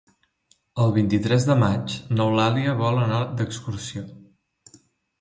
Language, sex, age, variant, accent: Catalan, male, under 19, Central, central